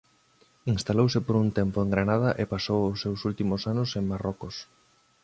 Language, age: Galician, 30-39